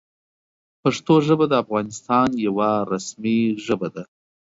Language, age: Pashto, 30-39